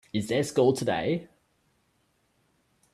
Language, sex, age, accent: English, male, 19-29, Australian English